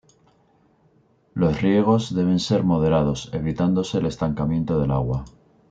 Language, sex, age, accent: Spanish, male, 30-39, España: Norte peninsular (Asturias, Castilla y León, Cantabria, País Vasco, Navarra, Aragón, La Rioja, Guadalajara, Cuenca)